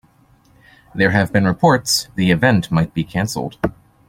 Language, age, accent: English, 30-39, United States English